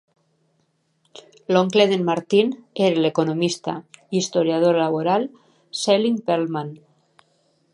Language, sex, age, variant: Catalan, female, 50-59, Nord-Occidental